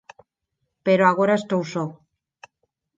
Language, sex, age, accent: Galician, female, 40-49, Neofalante